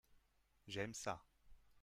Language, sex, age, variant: French, male, 30-39, Français de métropole